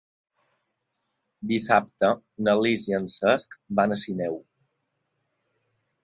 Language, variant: Catalan, Balear